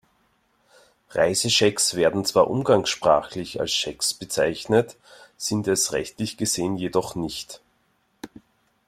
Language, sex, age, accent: German, male, 40-49, Österreichisches Deutsch